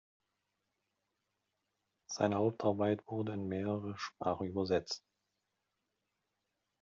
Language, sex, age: German, male, 50-59